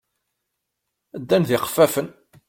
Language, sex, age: Kabyle, male, 30-39